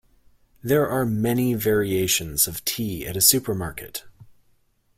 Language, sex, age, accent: English, male, 30-39, Canadian English